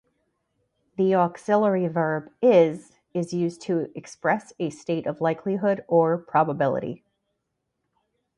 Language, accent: English, United States English